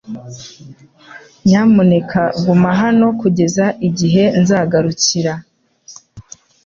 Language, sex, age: Kinyarwanda, female, under 19